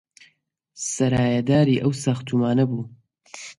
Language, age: Central Kurdish, 19-29